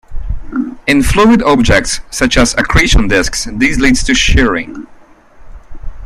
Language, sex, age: English, male, 30-39